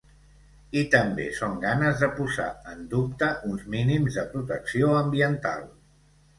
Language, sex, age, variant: Catalan, male, 60-69, Central